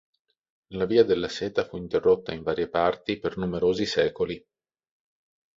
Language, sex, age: Italian, male, 40-49